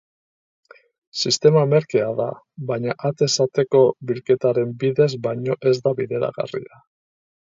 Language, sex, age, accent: Basque, male, 50-59, Erdialdekoa edo Nafarra (Gipuzkoa, Nafarroa)